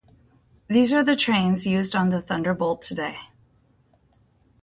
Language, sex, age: English, female, 50-59